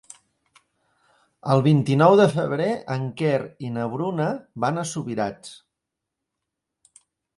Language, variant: Catalan, Central